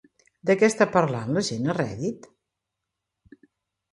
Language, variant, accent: Catalan, Central, central